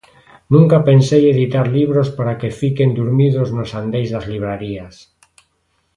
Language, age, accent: Galician, 40-49, Normativo (estándar)